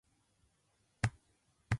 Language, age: Japanese, 19-29